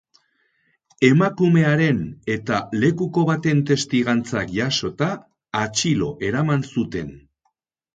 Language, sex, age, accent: Basque, male, 60-69, Erdialdekoa edo Nafarra (Gipuzkoa, Nafarroa)